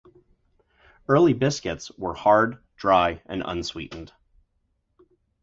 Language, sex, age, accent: English, male, 30-39, United States English